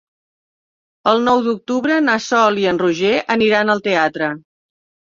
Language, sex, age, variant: Catalan, female, 60-69, Central